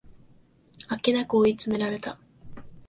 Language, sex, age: Japanese, female, 19-29